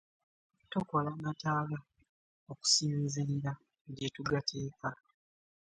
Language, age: Ganda, 19-29